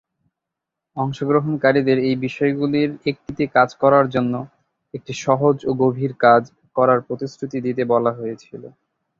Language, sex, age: Bengali, male, 19-29